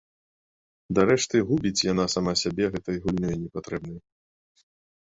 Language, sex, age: Belarusian, male, 30-39